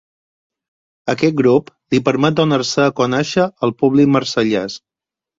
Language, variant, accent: Catalan, Balear, mallorquí